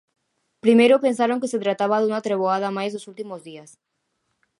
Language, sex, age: Galician, female, 19-29